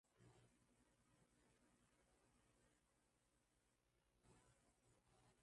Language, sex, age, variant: Swahili, male, 30-39, Kiswahili Sanifu (EA)